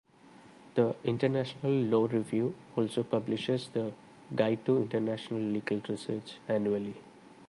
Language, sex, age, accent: English, male, 30-39, India and South Asia (India, Pakistan, Sri Lanka)